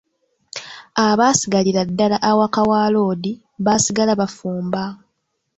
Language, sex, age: Ganda, female, 19-29